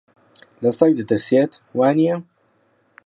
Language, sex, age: Central Kurdish, male, under 19